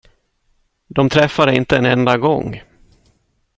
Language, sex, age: Swedish, male, 50-59